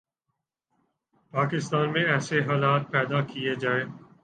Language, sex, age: Urdu, male, 19-29